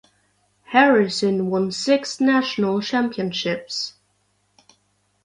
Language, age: English, 19-29